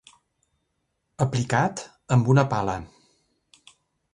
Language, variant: Catalan, Central